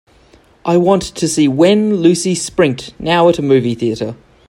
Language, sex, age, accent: English, male, 30-39, Australian English